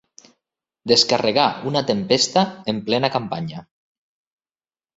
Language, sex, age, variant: Catalan, male, 40-49, Septentrional